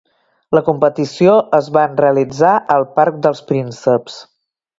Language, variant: Catalan, Septentrional